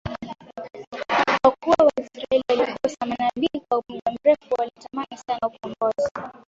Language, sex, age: Swahili, female, 19-29